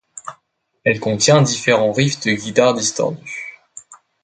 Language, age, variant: French, under 19, Français de métropole